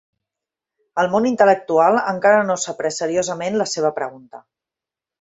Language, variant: Catalan, Central